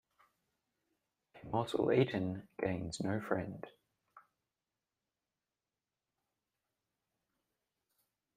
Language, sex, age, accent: English, male, 40-49, Australian English